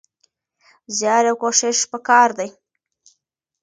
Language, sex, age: Pashto, female, 19-29